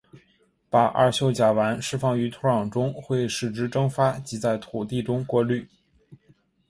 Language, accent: Chinese, 出生地：天津市